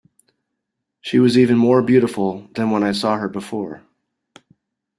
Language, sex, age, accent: English, male, 50-59, United States English